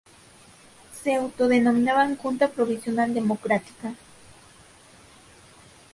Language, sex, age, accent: Spanish, female, 19-29, México